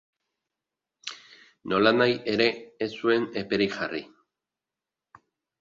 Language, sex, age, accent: Basque, male, 50-59, Erdialdekoa edo Nafarra (Gipuzkoa, Nafarroa)